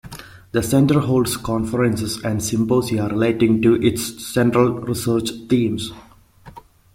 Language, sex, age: English, male, 19-29